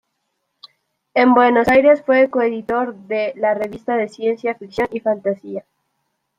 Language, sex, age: Spanish, female, 19-29